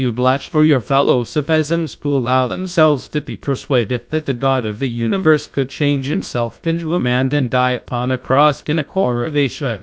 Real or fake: fake